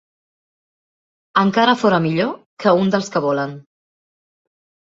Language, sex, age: Catalan, female, 40-49